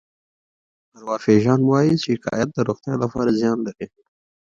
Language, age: Pashto, 19-29